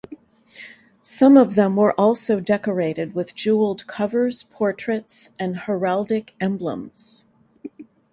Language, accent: English, United States English